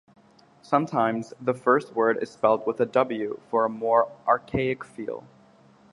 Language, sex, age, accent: English, male, 19-29, United States English